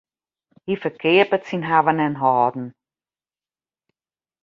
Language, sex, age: Western Frisian, female, 50-59